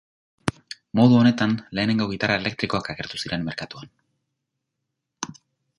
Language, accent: Basque, Erdialdekoa edo Nafarra (Gipuzkoa, Nafarroa)